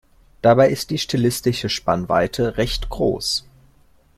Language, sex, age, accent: German, male, 19-29, Deutschland Deutsch